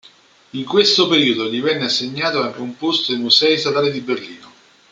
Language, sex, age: Italian, male, 40-49